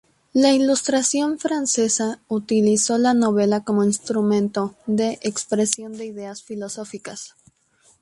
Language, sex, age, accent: Spanish, female, 19-29, México